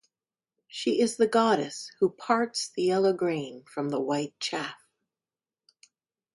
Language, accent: English, United States English